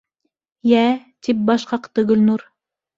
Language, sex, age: Bashkir, female, 19-29